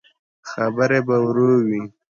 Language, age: Pashto, under 19